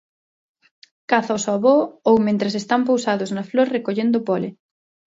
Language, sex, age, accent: Galician, female, 19-29, Normativo (estándar)